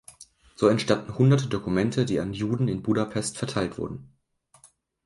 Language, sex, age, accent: German, male, under 19, Deutschland Deutsch